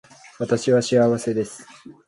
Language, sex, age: Japanese, male, 19-29